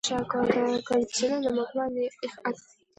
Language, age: Russian, under 19